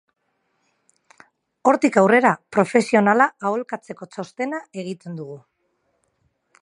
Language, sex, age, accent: Basque, female, 30-39, Mendebalekoa (Araba, Bizkaia, Gipuzkoako mendebaleko herri batzuk)